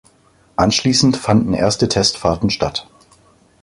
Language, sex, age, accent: German, male, 40-49, Deutschland Deutsch